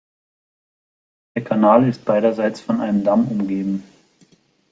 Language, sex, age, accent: German, male, 30-39, Deutschland Deutsch